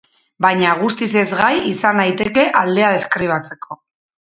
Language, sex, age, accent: Basque, female, 40-49, Mendebalekoa (Araba, Bizkaia, Gipuzkoako mendebaleko herri batzuk)